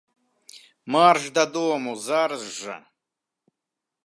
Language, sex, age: Belarusian, male, 40-49